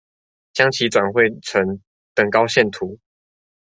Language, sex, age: Chinese, male, 19-29